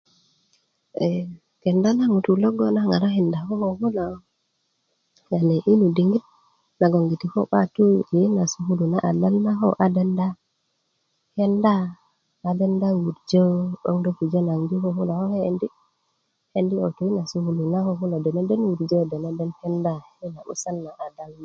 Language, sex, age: Kuku, female, 19-29